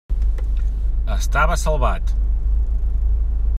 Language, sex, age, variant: Catalan, male, 40-49, Central